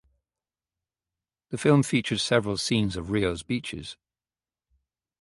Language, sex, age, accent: English, male, 50-59, Irish English